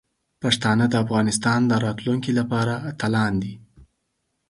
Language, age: Pashto, 19-29